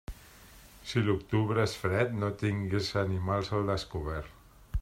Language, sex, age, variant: Catalan, male, 50-59, Central